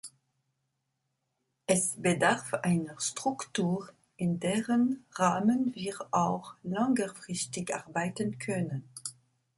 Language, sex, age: German, female, 50-59